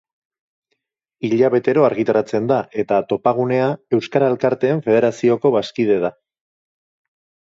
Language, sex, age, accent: Basque, male, 30-39, Mendebalekoa (Araba, Bizkaia, Gipuzkoako mendebaleko herri batzuk)